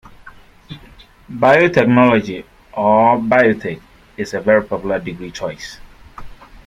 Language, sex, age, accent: English, male, 19-29, United States English